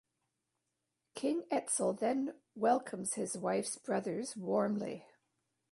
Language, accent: English, Canadian English